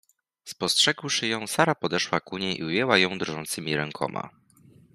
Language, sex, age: Polish, male, 19-29